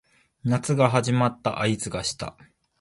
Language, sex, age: Japanese, male, 19-29